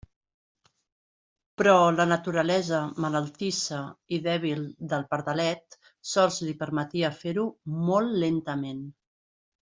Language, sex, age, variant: Catalan, female, 50-59, Central